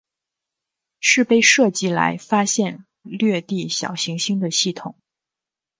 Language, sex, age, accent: Chinese, male, 19-29, 出生地：北京市